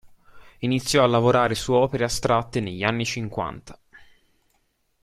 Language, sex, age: Italian, male, under 19